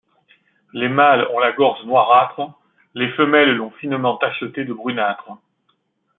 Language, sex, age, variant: French, male, 40-49, Français de métropole